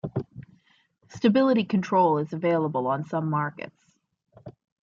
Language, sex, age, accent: English, female, 30-39, United States English